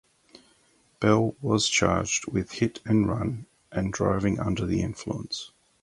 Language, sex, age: English, male, 40-49